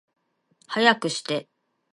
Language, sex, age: Japanese, female, 30-39